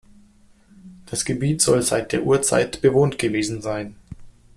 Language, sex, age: German, male, 30-39